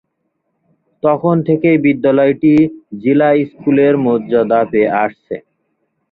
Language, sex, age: Bengali, male, 19-29